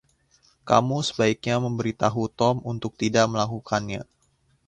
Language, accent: Indonesian, Indonesia